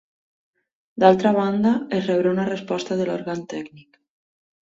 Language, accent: Catalan, valencià